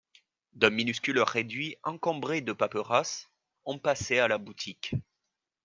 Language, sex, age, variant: French, male, 19-29, Français de métropole